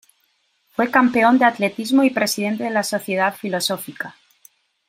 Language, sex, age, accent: Spanish, female, 40-49, España: Norte peninsular (Asturias, Castilla y León, Cantabria, País Vasco, Navarra, Aragón, La Rioja, Guadalajara, Cuenca)